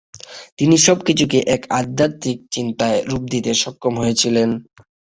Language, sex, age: Bengali, male, 19-29